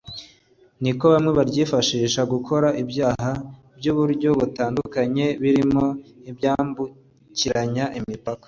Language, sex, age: Kinyarwanda, male, 30-39